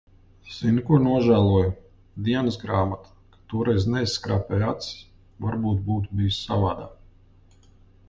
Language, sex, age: Latvian, male, 40-49